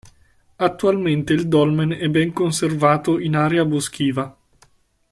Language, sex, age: Italian, male, 19-29